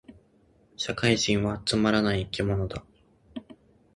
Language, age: Japanese, 19-29